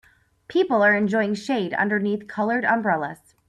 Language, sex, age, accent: English, female, 30-39, United States English